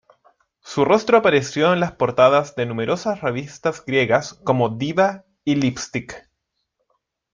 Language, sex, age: Spanish, male, 19-29